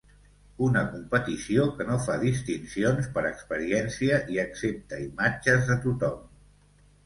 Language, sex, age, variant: Catalan, male, 60-69, Central